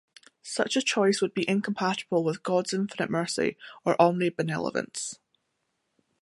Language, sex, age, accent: English, female, 19-29, Scottish English